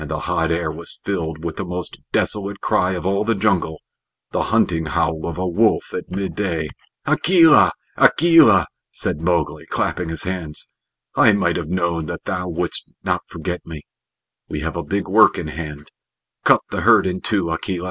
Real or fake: real